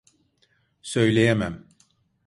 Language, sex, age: Turkish, male, 60-69